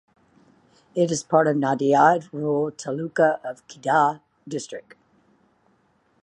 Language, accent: English, United States English